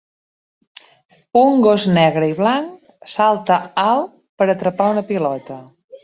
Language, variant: Catalan, Central